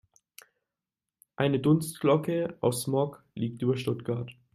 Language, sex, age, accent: German, male, 19-29, Deutschland Deutsch